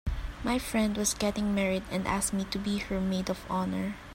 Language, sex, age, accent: English, female, 19-29, Filipino